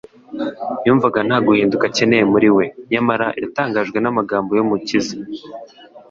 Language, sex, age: Kinyarwanda, male, under 19